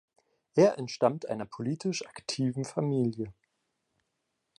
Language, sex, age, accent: German, male, 19-29, Deutschland Deutsch